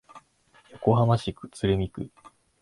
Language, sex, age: Japanese, male, 19-29